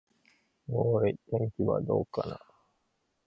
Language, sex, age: Japanese, male, 30-39